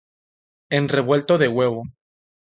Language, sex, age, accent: Spanish, male, 19-29, México